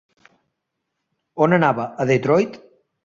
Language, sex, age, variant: Catalan, male, 19-29, Central